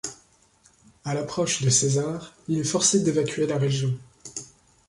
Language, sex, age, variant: French, male, 19-29, Français de métropole